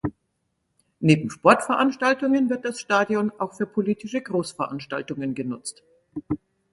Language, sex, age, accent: German, female, 60-69, Deutschland Deutsch